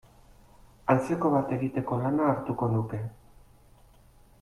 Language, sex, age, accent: Basque, male, 50-59, Mendebalekoa (Araba, Bizkaia, Gipuzkoako mendebaleko herri batzuk)